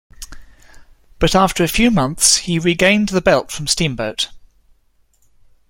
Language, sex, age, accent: English, male, 30-39, England English